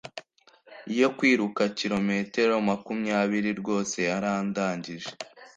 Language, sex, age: Kinyarwanda, male, under 19